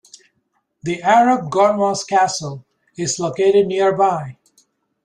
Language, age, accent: English, 50-59, United States English